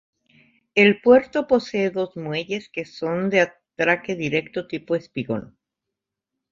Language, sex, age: Spanish, female, 50-59